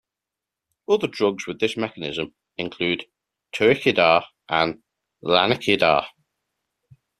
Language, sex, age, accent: English, male, 30-39, England English